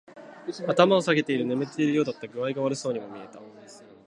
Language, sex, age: Japanese, male, 19-29